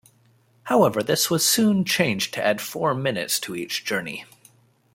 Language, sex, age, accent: English, male, 30-39, United States English